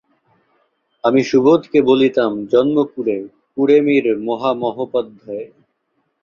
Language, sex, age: Bengali, male, 19-29